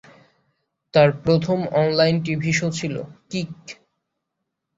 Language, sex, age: Bengali, male, 19-29